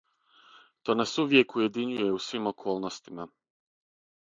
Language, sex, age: Serbian, male, 30-39